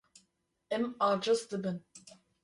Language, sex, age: Kurdish, male, 40-49